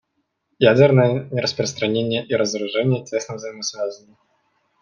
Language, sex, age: Russian, male, 19-29